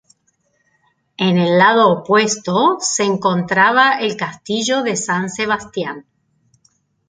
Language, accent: Spanish, Rioplatense: Argentina, Uruguay, este de Bolivia, Paraguay